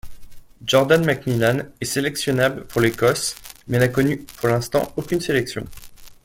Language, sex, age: French, male, 30-39